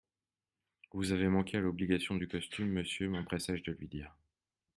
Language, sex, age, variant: French, male, 40-49, Français de métropole